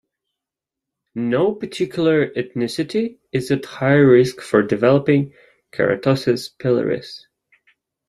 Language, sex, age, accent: English, male, 19-29, Canadian English